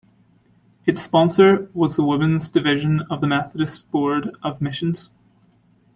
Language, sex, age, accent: English, male, 19-29, Irish English